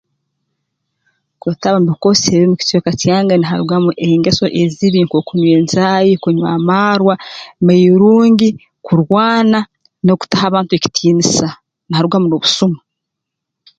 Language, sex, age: Tooro, female, 30-39